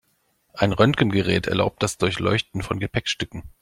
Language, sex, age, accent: German, male, 40-49, Deutschland Deutsch